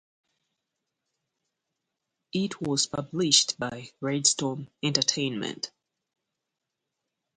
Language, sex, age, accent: English, female, 30-39, United States English